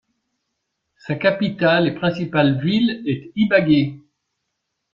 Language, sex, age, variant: French, male, 70-79, Français de métropole